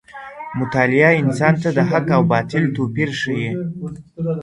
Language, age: Pashto, under 19